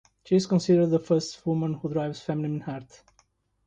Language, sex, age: English, male, 30-39